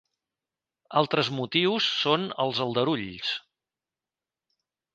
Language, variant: Catalan, Central